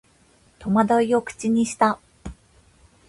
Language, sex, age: Japanese, female, 30-39